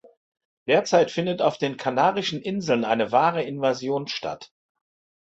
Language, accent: German, Deutschland Deutsch